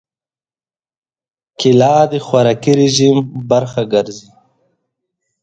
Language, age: Pashto, 19-29